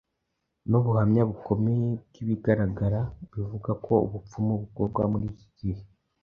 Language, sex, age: Kinyarwanda, male, under 19